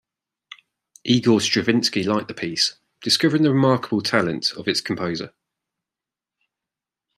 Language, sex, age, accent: English, male, 30-39, England English